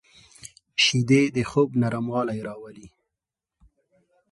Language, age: Pashto, 30-39